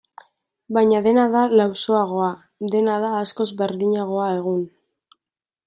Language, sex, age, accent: Basque, female, 19-29, Mendebalekoa (Araba, Bizkaia, Gipuzkoako mendebaleko herri batzuk)